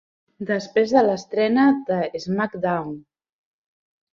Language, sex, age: Catalan, female, 30-39